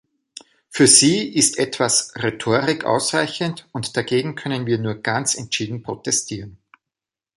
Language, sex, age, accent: German, male, 30-39, Österreichisches Deutsch